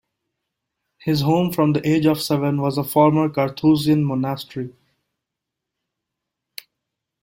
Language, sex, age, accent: English, male, 19-29, India and South Asia (India, Pakistan, Sri Lanka)